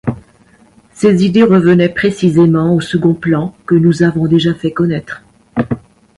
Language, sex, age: French, female, 60-69